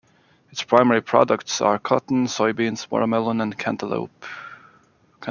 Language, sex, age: English, male, 30-39